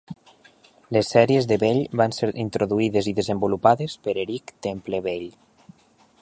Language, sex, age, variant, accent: Catalan, male, 19-29, Valencià meridional, valencià